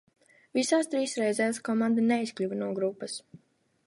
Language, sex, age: Latvian, female, under 19